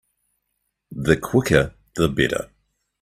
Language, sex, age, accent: English, male, 40-49, New Zealand English